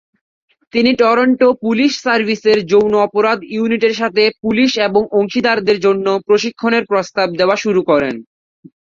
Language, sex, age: Bengali, male, 19-29